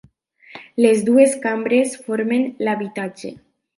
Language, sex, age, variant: Catalan, female, 19-29, Nord-Occidental